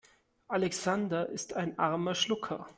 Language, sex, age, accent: German, male, 19-29, Deutschland Deutsch